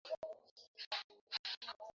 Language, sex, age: Swahili, female, 19-29